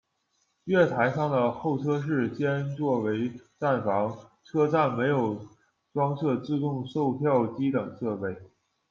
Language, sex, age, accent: Chinese, male, 19-29, 出生地：辽宁省